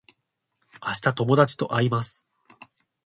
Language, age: Japanese, 19-29